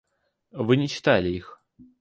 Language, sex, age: Russian, male, 19-29